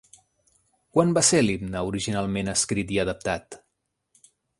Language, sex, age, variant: Catalan, male, 30-39, Central